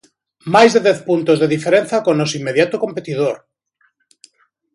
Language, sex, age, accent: Galician, male, 40-49, Normativo (estándar)